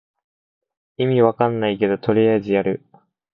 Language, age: Japanese, 19-29